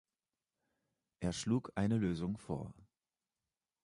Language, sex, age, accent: German, male, 30-39, Deutschland Deutsch